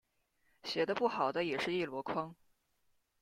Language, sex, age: Chinese, female, 19-29